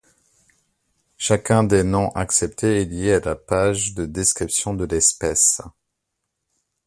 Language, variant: French, Français de métropole